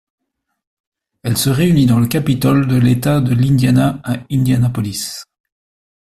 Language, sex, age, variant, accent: French, male, 50-59, Français d'Europe, Français de Belgique